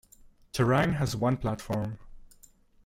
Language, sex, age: English, male, 19-29